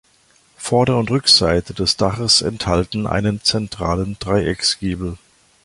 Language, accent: German, Deutschland Deutsch